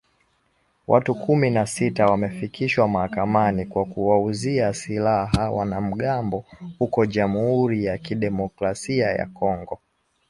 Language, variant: Swahili, Kiswahili cha Bara ya Tanzania